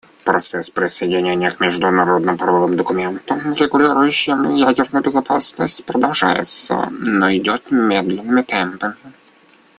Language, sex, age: Russian, male, 19-29